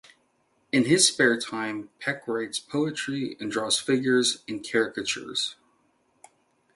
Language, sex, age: English, male, 19-29